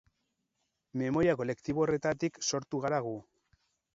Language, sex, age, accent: Basque, male, 40-49, Erdialdekoa edo Nafarra (Gipuzkoa, Nafarroa)